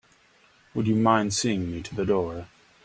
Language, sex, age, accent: English, male, 19-29, United States English